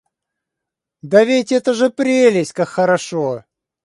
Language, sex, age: Russian, male, 50-59